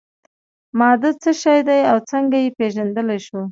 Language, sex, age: Pashto, female, 19-29